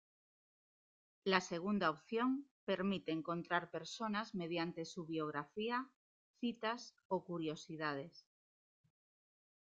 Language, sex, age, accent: Spanish, female, 30-39, España: Norte peninsular (Asturias, Castilla y León, Cantabria, País Vasco, Navarra, Aragón, La Rioja, Guadalajara, Cuenca)